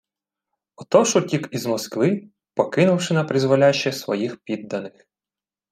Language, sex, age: Ukrainian, male, 30-39